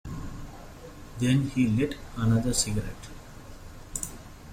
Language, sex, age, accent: English, male, 30-39, India and South Asia (India, Pakistan, Sri Lanka)